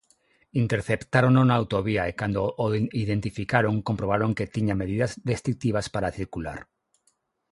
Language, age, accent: Galician, 40-49, Normativo (estándar); Neofalante